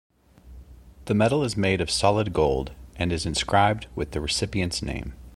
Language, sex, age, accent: English, male, 40-49, United States English